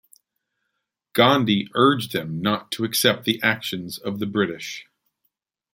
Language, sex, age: English, male, 50-59